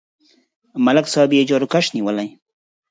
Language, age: Pashto, 30-39